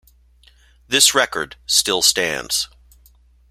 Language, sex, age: English, male, 50-59